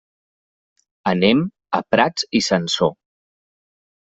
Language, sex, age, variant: Catalan, male, 30-39, Central